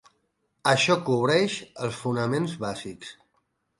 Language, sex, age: Catalan, male, 50-59